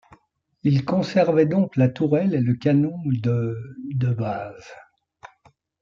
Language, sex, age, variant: French, male, 70-79, Français de métropole